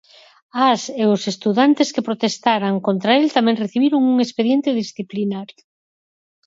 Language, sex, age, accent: Galician, female, 50-59, Central (gheada)